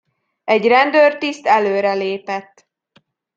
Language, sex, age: Hungarian, female, 19-29